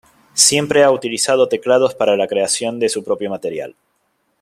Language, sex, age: Spanish, male, 40-49